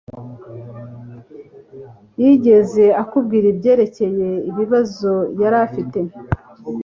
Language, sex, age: Kinyarwanda, male, 19-29